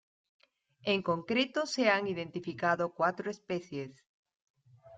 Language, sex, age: Spanish, female, 50-59